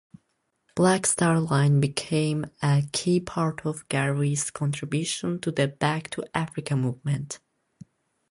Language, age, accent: English, under 19, United States English